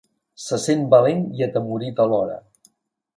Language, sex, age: Catalan, male, 50-59